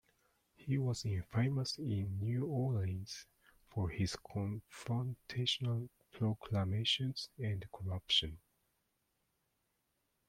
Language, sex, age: English, male, 40-49